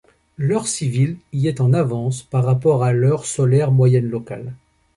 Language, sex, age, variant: French, male, 50-59, Français de métropole